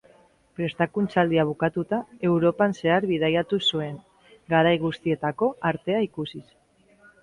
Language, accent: Basque, Mendebalekoa (Araba, Bizkaia, Gipuzkoako mendebaleko herri batzuk)